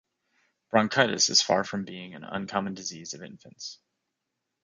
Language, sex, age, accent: English, male, 40-49, United States English